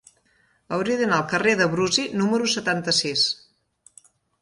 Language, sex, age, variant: Catalan, female, 40-49, Central